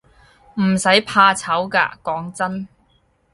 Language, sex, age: Cantonese, female, 19-29